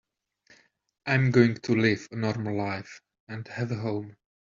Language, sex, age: English, male, 30-39